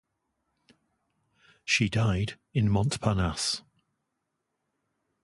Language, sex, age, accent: English, male, 60-69, England English